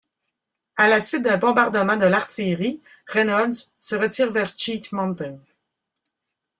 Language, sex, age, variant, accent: French, female, 50-59, Français d'Amérique du Nord, Français du Canada